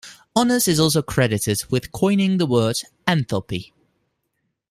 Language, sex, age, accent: English, male, 19-29, United States English